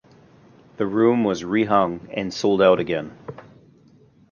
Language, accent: English, Canadian English